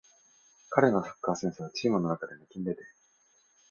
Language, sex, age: Japanese, male, 19-29